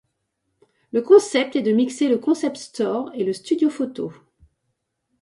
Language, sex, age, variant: French, female, 40-49, Français de métropole